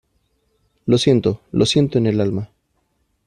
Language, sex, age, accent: Spanish, male, 30-39, México